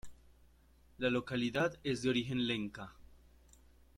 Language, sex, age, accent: Spanish, male, under 19, Caribe: Cuba, Venezuela, Puerto Rico, República Dominicana, Panamá, Colombia caribeña, México caribeño, Costa del golfo de México